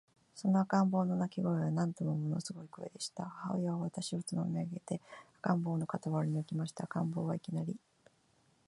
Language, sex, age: Japanese, female, 50-59